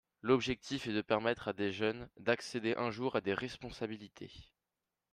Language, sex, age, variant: French, male, under 19, Français de métropole